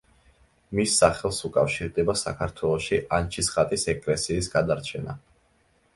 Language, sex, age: Georgian, male, 19-29